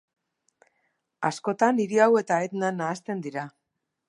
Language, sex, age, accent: Basque, female, 30-39, Mendebalekoa (Araba, Bizkaia, Gipuzkoako mendebaleko herri batzuk)